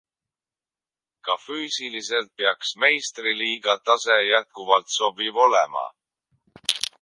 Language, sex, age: Estonian, male, 19-29